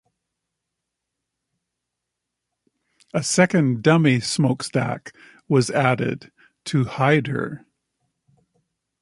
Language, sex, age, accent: English, male, 60-69, Canadian English